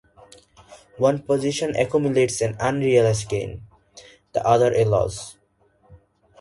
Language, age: English, 19-29